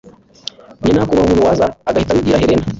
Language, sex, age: Kinyarwanda, male, 19-29